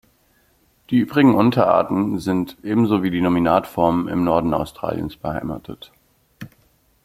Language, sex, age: German, male, 19-29